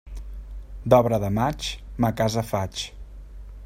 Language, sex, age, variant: Catalan, male, 30-39, Central